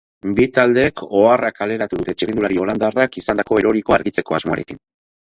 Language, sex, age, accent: Basque, male, 50-59, Erdialdekoa edo Nafarra (Gipuzkoa, Nafarroa)